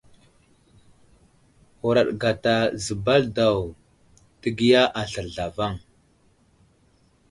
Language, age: Wuzlam, 19-29